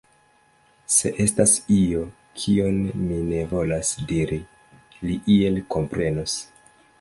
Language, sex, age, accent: Esperanto, male, 30-39, Internacia